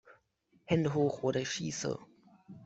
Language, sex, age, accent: German, male, under 19, Deutschland Deutsch